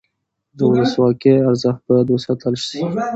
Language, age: Pashto, 19-29